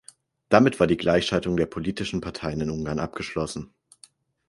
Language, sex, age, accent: German, male, under 19, Deutschland Deutsch